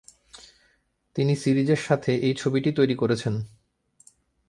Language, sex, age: Bengali, male, 19-29